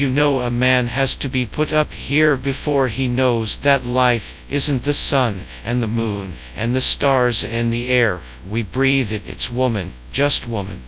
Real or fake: fake